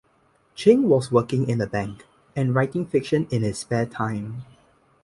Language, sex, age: English, male, under 19